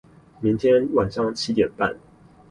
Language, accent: Chinese, 出生地：新北市